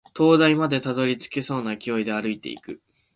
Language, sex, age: Japanese, male, 19-29